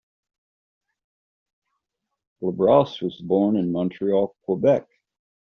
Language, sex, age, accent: English, male, 60-69, United States English